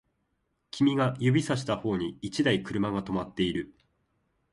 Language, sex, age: Japanese, male, 19-29